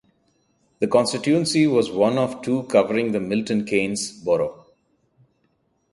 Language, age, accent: English, 30-39, India and South Asia (India, Pakistan, Sri Lanka)